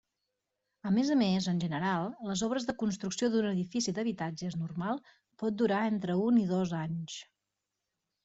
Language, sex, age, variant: Catalan, female, 30-39, Central